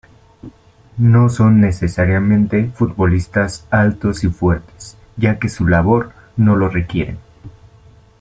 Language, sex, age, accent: Spanish, male, 19-29, México